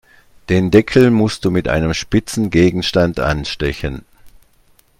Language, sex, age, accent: German, male, 60-69, Deutschland Deutsch